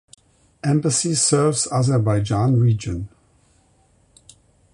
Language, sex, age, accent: English, male, 60-69, United States English